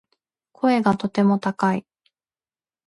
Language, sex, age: Japanese, female, 19-29